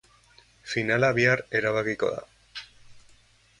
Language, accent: Basque, Mendebalekoa (Araba, Bizkaia, Gipuzkoako mendebaleko herri batzuk)